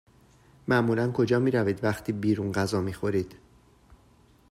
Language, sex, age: Persian, male, 40-49